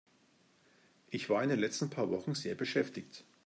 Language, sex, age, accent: German, male, 50-59, Deutschland Deutsch